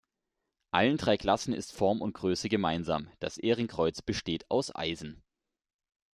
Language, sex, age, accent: German, male, 19-29, Deutschland Deutsch